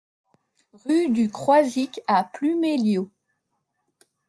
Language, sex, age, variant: French, female, 30-39, Français de métropole